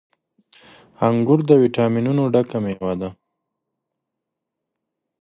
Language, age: Pashto, 19-29